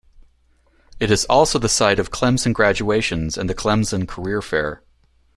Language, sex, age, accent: English, male, 40-49, United States English